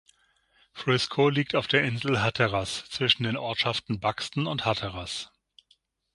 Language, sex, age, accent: German, male, 50-59, Deutschland Deutsch; Süddeutsch